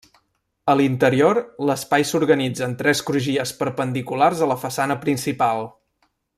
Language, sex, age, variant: Catalan, male, 19-29, Central